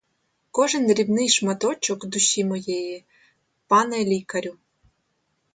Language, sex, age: Ukrainian, female, 30-39